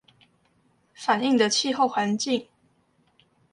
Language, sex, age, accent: Chinese, female, under 19, 出生地：臺中市